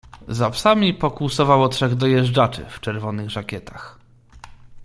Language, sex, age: Polish, male, 30-39